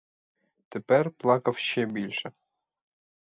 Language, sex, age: Ukrainian, male, 19-29